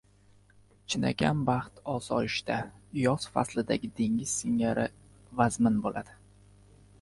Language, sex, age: Uzbek, male, 19-29